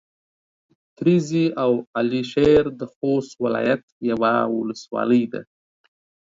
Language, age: Pashto, 30-39